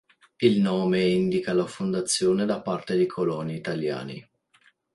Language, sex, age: Italian, male, 19-29